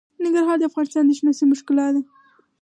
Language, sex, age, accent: Pashto, female, 19-29, معیاري پښتو